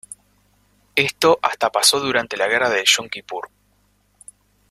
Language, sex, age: Spanish, male, 30-39